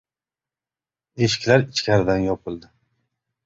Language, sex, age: Uzbek, male, 30-39